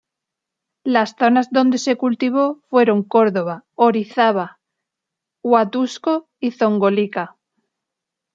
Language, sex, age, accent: Spanish, female, 30-39, España: Sur peninsular (Andalucia, Extremadura, Murcia)